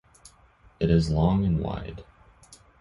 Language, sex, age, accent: English, male, under 19, United States English